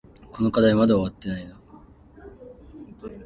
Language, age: Japanese, under 19